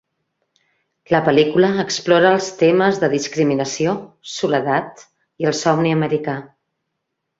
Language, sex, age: Catalan, female, 40-49